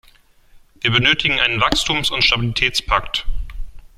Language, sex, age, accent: German, male, 19-29, Deutschland Deutsch